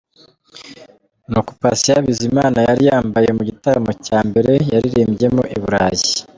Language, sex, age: Kinyarwanda, male, 30-39